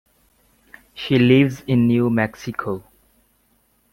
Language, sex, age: English, male, 19-29